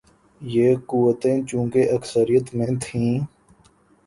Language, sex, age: Urdu, male, 19-29